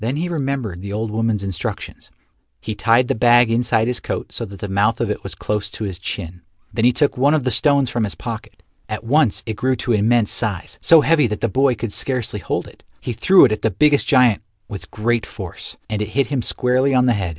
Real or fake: real